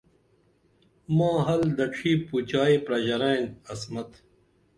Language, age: Dameli, 40-49